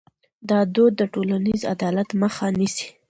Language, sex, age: Pashto, female, 19-29